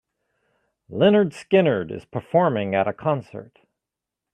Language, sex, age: English, male, 50-59